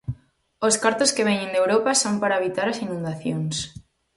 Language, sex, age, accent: Galician, female, 19-29, Normativo (estándar)